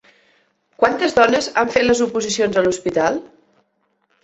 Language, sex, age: Catalan, female, 40-49